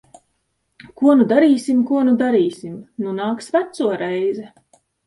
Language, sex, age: Latvian, female, 40-49